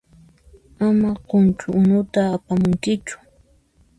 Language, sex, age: Puno Quechua, female, 19-29